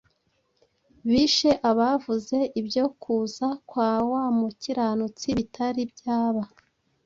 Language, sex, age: Kinyarwanda, female, 30-39